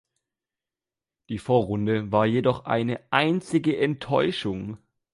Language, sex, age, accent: German, male, under 19, Deutschland Deutsch